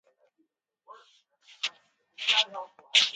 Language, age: English, 19-29